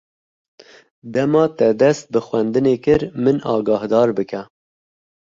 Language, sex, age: Kurdish, male, 30-39